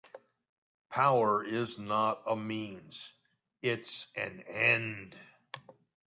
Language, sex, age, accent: English, male, 70-79, United States English